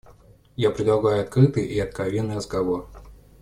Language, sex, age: Russian, male, 30-39